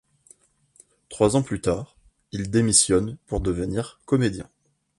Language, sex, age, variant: French, male, 19-29, Français de métropole